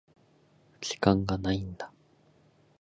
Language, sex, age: Japanese, male, 19-29